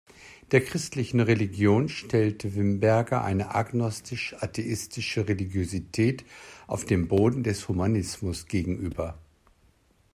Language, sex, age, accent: German, male, 50-59, Deutschland Deutsch